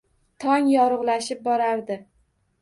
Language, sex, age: Uzbek, female, 19-29